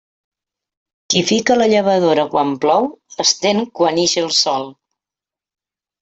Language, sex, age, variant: Catalan, female, 60-69, Central